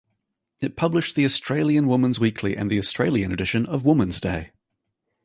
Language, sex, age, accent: English, male, 30-39, New Zealand English